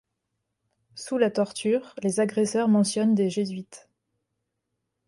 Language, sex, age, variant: French, female, 19-29, Français de métropole